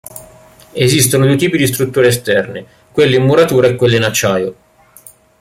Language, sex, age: Italian, male, 40-49